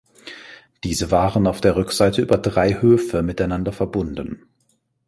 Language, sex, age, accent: German, male, 40-49, Deutschland Deutsch